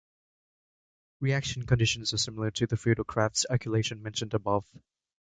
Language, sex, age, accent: English, male, 19-29, United States English